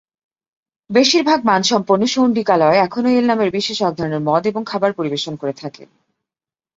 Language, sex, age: Bengali, female, 30-39